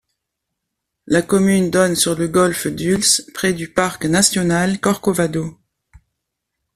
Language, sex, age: French, female, 60-69